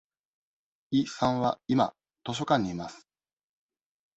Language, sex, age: Japanese, male, 40-49